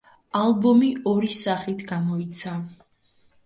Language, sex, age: Georgian, female, under 19